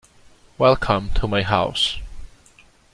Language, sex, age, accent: English, male, 19-29, Singaporean English